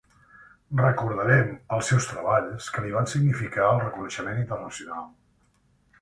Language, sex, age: Catalan, male, 50-59